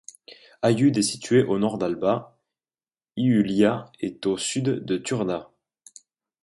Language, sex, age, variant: French, male, 19-29, Français de métropole